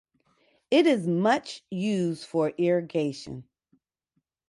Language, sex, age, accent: English, female, 40-49, United States English